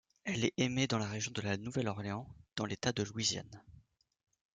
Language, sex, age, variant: French, male, 19-29, Français de métropole